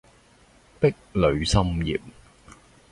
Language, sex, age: Cantonese, male, 19-29